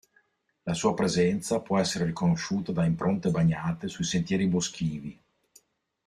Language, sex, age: Italian, male, 40-49